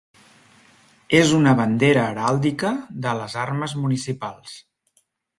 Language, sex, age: Catalan, male, 40-49